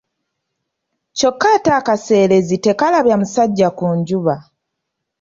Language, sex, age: Ganda, female, 30-39